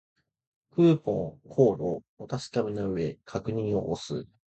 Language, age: Japanese, 19-29